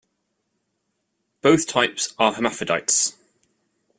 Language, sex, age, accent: English, male, 30-39, England English